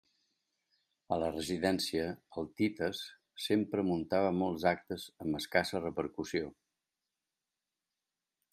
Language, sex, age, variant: Catalan, male, 60-69, Central